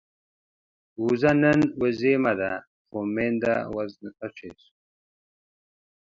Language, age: Pashto, 30-39